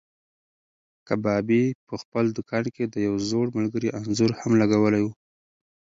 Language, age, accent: Pashto, 30-39, پکتیا ولایت، احمدزی